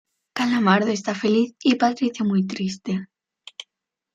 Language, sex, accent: Spanish, female, España: Sur peninsular (Andalucia, Extremadura, Murcia)